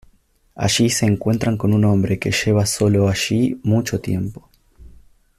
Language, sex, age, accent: Spanish, male, 19-29, Rioplatense: Argentina, Uruguay, este de Bolivia, Paraguay